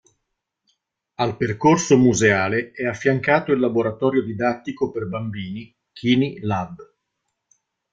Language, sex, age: Italian, male, 50-59